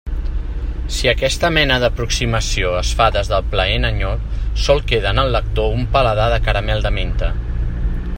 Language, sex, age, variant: Catalan, male, 40-49, Central